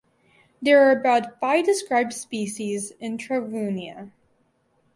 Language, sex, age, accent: English, female, under 19, United States English